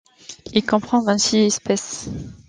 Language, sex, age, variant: French, female, 30-39, Français de métropole